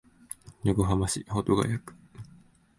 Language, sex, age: Japanese, male, 19-29